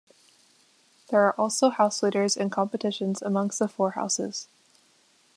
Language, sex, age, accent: English, female, under 19, United States English